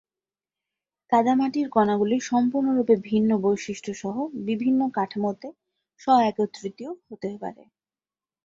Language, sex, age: Bengali, female, 19-29